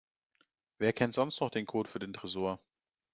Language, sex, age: German, male, 30-39